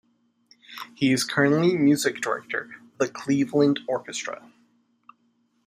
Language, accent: English, United States English